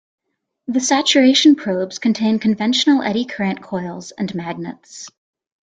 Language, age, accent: English, 19-29, United States English